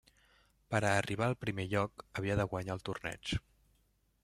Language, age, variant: Catalan, 19-29, Central